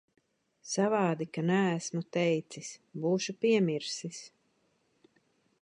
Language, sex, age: Latvian, female, 40-49